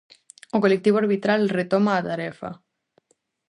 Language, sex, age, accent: Galician, female, 19-29, Normativo (estándar)